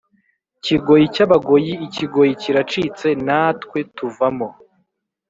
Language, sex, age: Kinyarwanda, male, 19-29